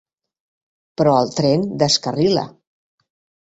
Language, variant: Catalan, Septentrional